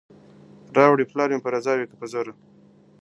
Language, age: Pashto, 19-29